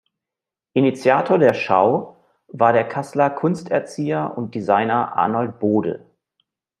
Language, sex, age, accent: German, male, 40-49, Deutschland Deutsch